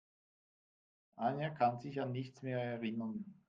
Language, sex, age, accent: German, male, 50-59, Schweizerdeutsch